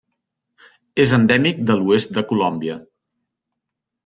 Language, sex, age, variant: Catalan, male, 50-59, Central